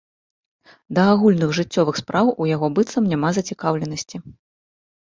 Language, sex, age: Belarusian, female, 19-29